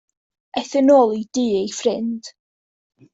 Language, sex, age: Welsh, female, under 19